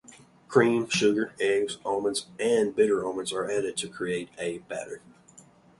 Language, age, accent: English, 19-29, United States English